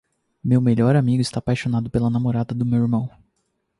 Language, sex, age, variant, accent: Portuguese, male, 19-29, Portuguese (Brasil), Paulista